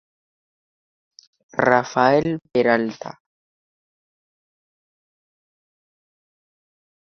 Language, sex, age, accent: Spanish, male, 19-29, España: Centro-Sur peninsular (Madrid, Toledo, Castilla-La Mancha)